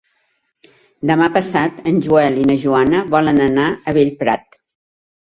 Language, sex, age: Catalan, female, 60-69